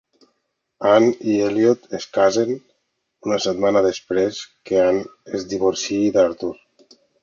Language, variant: Catalan, Nord-Occidental